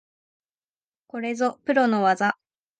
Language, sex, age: Japanese, female, 19-29